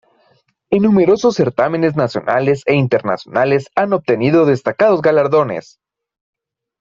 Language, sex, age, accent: Spanish, male, 19-29, México